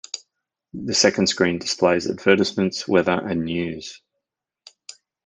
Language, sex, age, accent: English, male, 40-49, Australian English